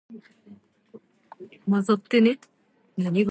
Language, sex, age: Tatar, female, under 19